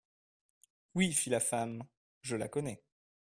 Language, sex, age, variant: French, male, 19-29, Français de métropole